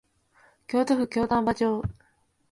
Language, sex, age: Japanese, female, 19-29